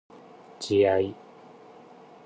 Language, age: Japanese, 30-39